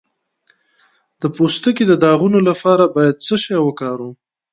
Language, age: Pashto, 30-39